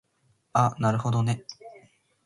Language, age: Japanese, 19-29